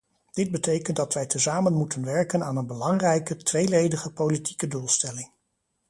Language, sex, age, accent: Dutch, male, 50-59, Nederlands Nederlands